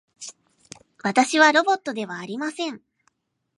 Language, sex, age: Japanese, female, 19-29